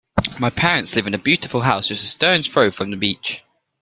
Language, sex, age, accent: English, male, under 19, England English